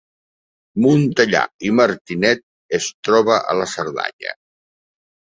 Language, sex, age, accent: Catalan, male, 60-69, aprenent (recent, des del castellà)